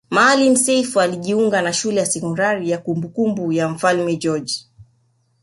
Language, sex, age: Swahili, male, 19-29